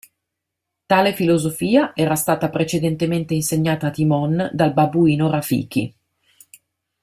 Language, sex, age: Italian, female, 40-49